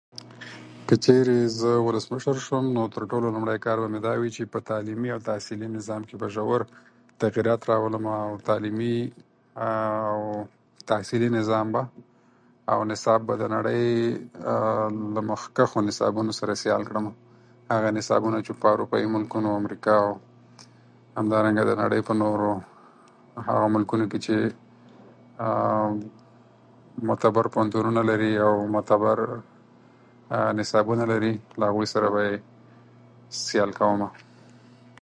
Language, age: Pashto, 19-29